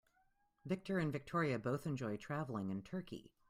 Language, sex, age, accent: English, female, 40-49, United States English